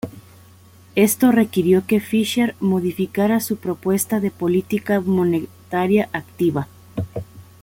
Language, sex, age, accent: Spanish, female, 30-39, México